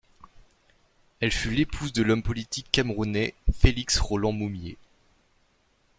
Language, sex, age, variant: French, male, 19-29, Français de métropole